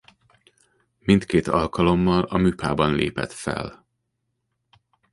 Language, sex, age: Hungarian, male, 40-49